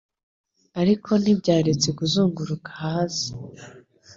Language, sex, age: Kinyarwanda, female, 19-29